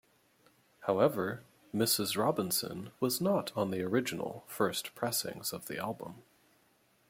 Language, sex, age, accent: English, male, 30-39, United States English